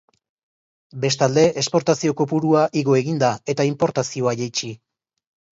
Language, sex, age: Basque, male, 30-39